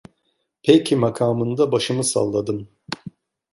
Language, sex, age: Turkish, male, 50-59